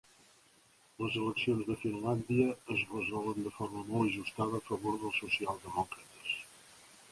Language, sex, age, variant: Catalan, male, 70-79, Central